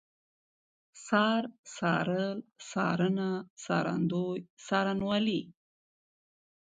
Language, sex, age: Pashto, female, 19-29